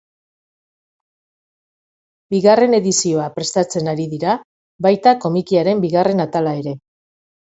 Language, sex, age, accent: Basque, female, 50-59, Mendebalekoa (Araba, Bizkaia, Gipuzkoako mendebaleko herri batzuk)